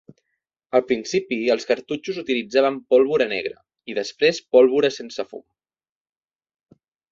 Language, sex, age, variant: Catalan, male, 19-29, Central